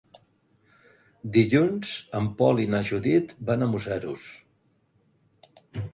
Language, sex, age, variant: Catalan, male, 60-69, Central